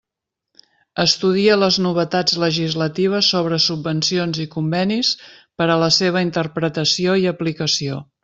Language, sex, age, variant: Catalan, female, 50-59, Central